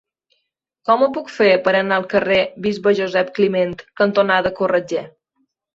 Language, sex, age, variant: Catalan, female, 30-39, Balear